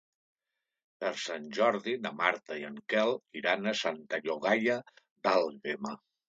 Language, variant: Catalan, Nord-Occidental